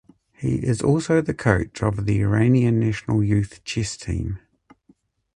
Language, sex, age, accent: English, male, 60-69, New Zealand English